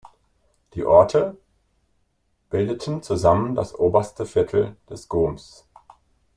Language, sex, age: German, male, 30-39